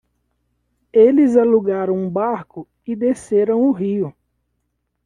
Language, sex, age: Portuguese, male, 30-39